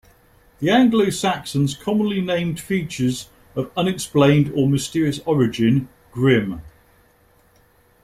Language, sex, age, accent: English, male, 50-59, England English